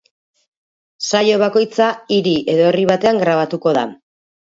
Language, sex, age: Basque, female, 40-49